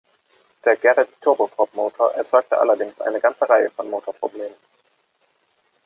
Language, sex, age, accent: German, male, 30-39, Deutschland Deutsch